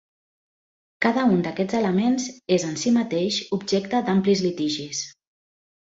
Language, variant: Catalan, Central